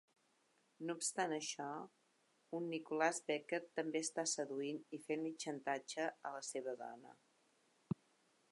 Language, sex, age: Catalan, female, 50-59